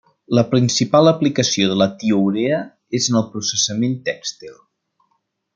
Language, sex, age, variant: Catalan, male, 30-39, Central